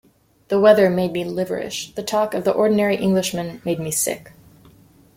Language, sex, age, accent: English, female, 30-39, United States English